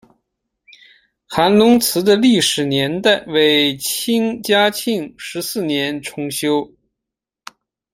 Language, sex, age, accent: Chinese, male, 30-39, 出生地：黑龙江省